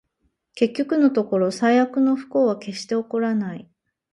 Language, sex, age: Japanese, female, 40-49